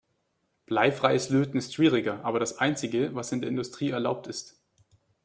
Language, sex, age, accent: German, male, 19-29, Deutschland Deutsch